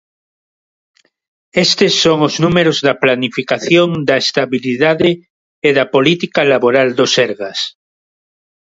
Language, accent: Galician, Neofalante